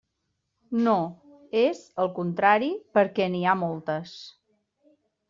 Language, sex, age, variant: Catalan, female, 40-49, Central